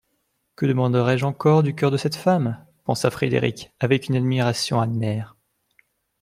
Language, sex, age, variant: French, male, 19-29, Français de métropole